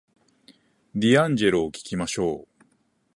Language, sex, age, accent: Japanese, male, 40-49, 標準語